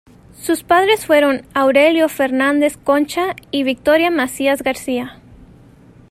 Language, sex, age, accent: Spanish, female, 19-29, México